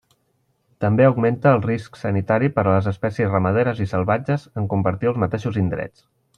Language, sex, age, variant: Catalan, male, 30-39, Central